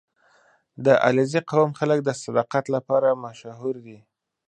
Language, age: Pashto, 19-29